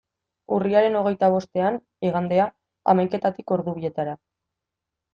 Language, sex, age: Basque, female, 19-29